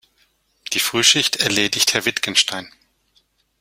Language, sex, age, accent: German, male, 50-59, Deutschland Deutsch